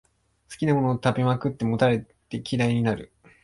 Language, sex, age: Japanese, male, 19-29